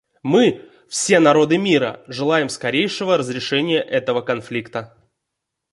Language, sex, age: Russian, male, 19-29